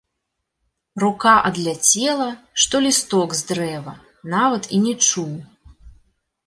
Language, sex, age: Belarusian, female, 30-39